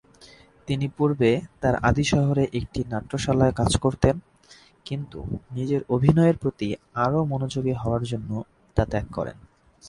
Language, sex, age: Bengali, male, 19-29